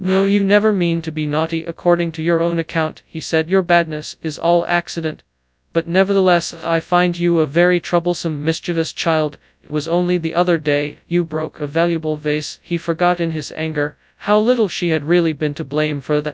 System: TTS, FastPitch